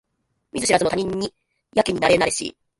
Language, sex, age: Japanese, female, 19-29